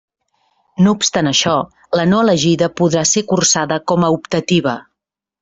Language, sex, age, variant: Catalan, female, 40-49, Central